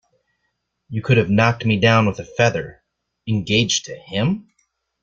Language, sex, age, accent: English, male, 19-29, United States English